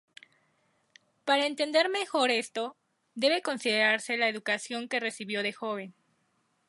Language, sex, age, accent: Spanish, female, 19-29, México